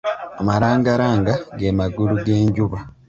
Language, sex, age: Ganda, male, 19-29